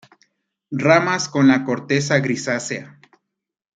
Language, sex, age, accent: Spanish, male, 30-39, Andino-Pacífico: Colombia, Perú, Ecuador, oeste de Bolivia y Venezuela andina